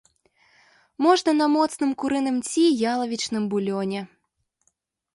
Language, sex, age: Belarusian, female, 19-29